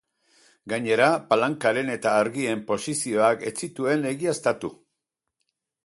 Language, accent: Basque, Erdialdekoa edo Nafarra (Gipuzkoa, Nafarroa)